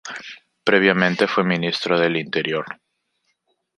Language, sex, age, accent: Spanish, male, 19-29, Andino-Pacífico: Colombia, Perú, Ecuador, oeste de Bolivia y Venezuela andina